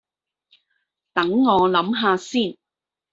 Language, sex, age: Cantonese, female, 30-39